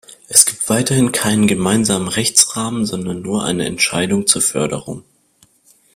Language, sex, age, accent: German, male, 19-29, Deutschland Deutsch